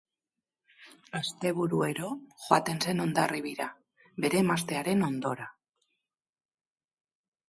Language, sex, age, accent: Basque, female, 50-59, Mendebalekoa (Araba, Bizkaia, Gipuzkoako mendebaleko herri batzuk)